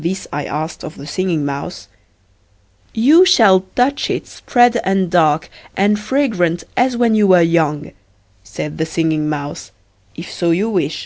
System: none